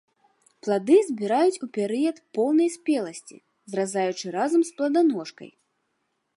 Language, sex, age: Belarusian, female, 30-39